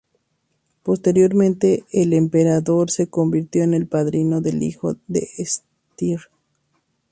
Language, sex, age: Spanish, female, 30-39